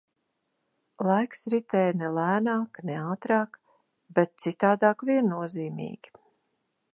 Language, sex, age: Latvian, female, 50-59